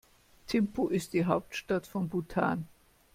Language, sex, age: German, female, 50-59